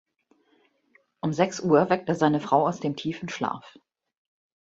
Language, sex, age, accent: German, female, 50-59, Deutschland Deutsch